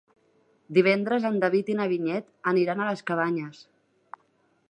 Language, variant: Catalan, Central